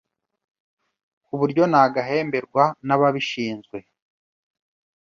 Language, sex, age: Kinyarwanda, male, 30-39